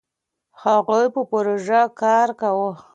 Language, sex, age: Pashto, female, 19-29